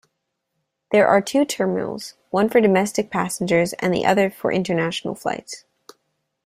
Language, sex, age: English, female, under 19